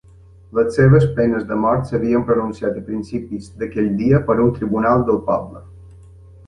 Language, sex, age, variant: Catalan, male, 50-59, Balear